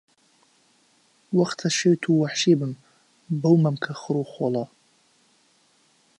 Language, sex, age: Central Kurdish, male, 19-29